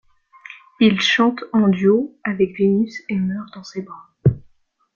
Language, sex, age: French, female, under 19